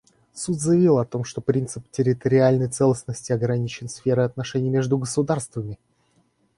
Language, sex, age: Russian, male, 19-29